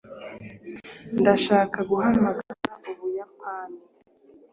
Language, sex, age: Kinyarwanda, female, 19-29